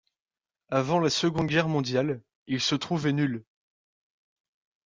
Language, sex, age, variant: French, male, 19-29, Français de métropole